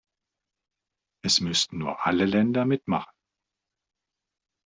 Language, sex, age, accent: German, male, 40-49, Deutschland Deutsch